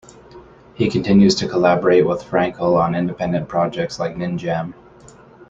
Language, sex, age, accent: English, male, 30-39, Canadian English